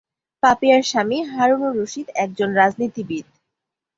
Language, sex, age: Bengali, female, 19-29